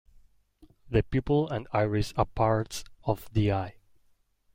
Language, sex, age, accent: English, male, 19-29, United States English